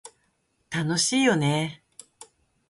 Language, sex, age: Japanese, female, 50-59